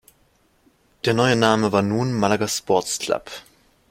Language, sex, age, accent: German, male, under 19, Deutschland Deutsch